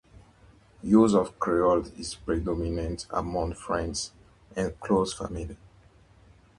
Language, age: English, 19-29